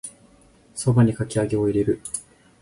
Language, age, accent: Japanese, 19-29, 標準語